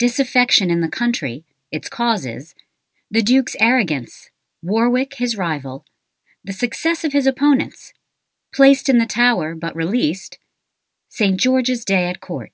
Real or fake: real